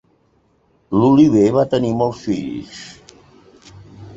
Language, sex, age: Catalan, male, 70-79